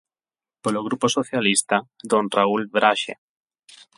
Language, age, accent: Galician, 30-39, Atlántico (seseo e gheada); Normativo (estándar); Neofalante